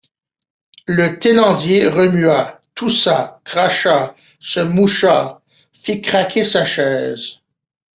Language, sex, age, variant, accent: French, male, 40-49, Français d'Amérique du Nord, Français du Canada